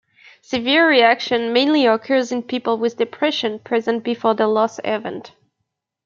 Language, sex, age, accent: English, female, 19-29, Canadian English